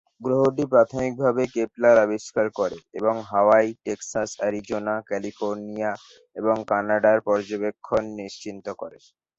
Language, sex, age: Bengali, male, 19-29